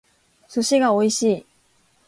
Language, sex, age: Japanese, female, 19-29